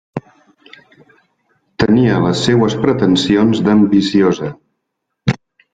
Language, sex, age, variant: Catalan, male, 50-59, Central